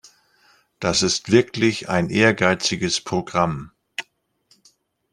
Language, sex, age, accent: German, male, 60-69, Deutschland Deutsch